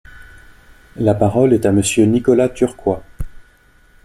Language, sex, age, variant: French, male, 19-29, Français de métropole